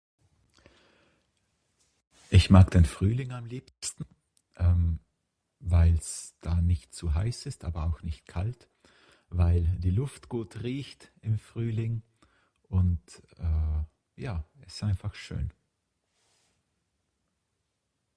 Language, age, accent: German, 40-49, Österreichisches Deutsch